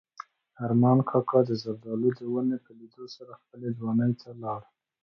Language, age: Pashto, 30-39